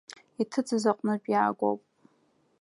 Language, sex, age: Abkhazian, female, 19-29